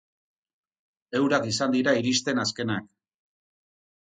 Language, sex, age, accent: Basque, male, 50-59, Mendebalekoa (Araba, Bizkaia, Gipuzkoako mendebaleko herri batzuk)